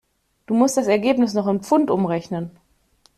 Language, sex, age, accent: German, female, 19-29, Deutschland Deutsch